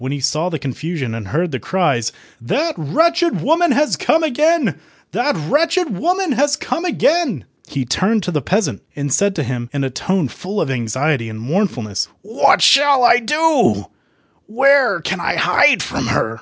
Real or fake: real